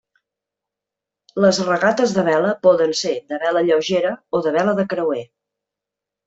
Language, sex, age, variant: Catalan, female, 40-49, Central